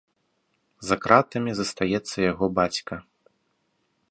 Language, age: Belarusian, 19-29